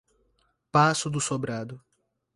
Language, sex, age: Portuguese, male, 19-29